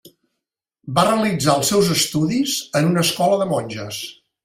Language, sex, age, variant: Catalan, male, 60-69, Central